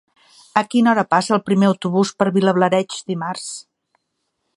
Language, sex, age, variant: Catalan, female, 50-59, Central